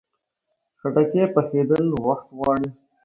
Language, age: Pashto, 19-29